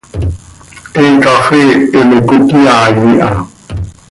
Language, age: Seri, 40-49